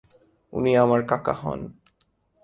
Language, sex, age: Bengali, male, 19-29